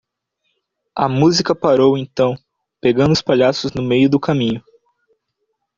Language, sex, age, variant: Portuguese, male, 19-29, Portuguese (Brasil)